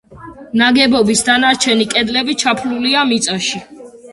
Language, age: Georgian, under 19